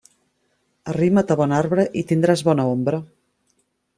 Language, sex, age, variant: Catalan, female, 30-39, Central